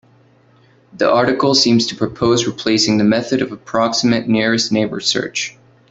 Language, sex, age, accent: English, male, 19-29, United States English